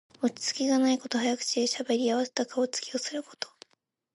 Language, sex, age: Japanese, female, under 19